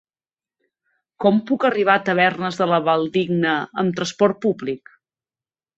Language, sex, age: Catalan, female, 40-49